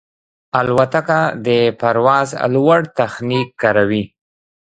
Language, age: Pashto, 30-39